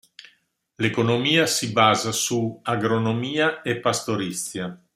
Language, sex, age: Italian, male, 60-69